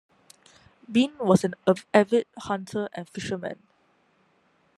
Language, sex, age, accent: English, female, 19-29, Singaporean English